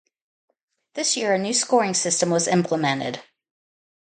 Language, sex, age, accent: English, female, 60-69, United States English